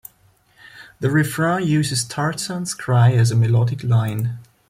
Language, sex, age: English, male, 19-29